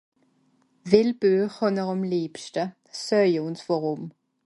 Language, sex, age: Swiss German, female, 19-29